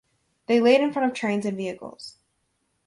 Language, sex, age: English, female, under 19